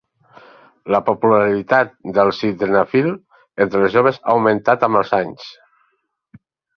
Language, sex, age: Catalan, male, 60-69